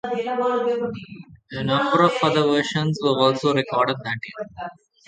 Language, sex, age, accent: English, male, 19-29, India and South Asia (India, Pakistan, Sri Lanka)